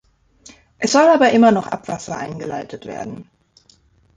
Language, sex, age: German, female, 19-29